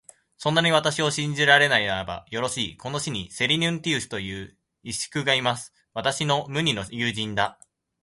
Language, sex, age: Japanese, male, 19-29